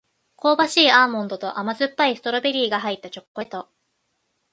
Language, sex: Japanese, female